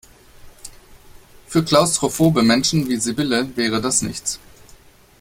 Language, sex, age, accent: German, male, 40-49, Deutschland Deutsch